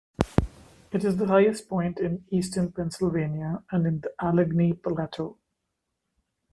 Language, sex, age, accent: English, male, 30-39, India and South Asia (India, Pakistan, Sri Lanka)